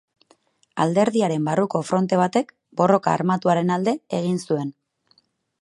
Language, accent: Basque, Erdialdekoa edo Nafarra (Gipuzkoa, Nafarroa)